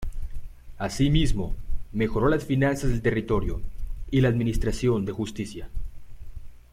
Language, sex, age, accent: Spanish, male, 19-29, México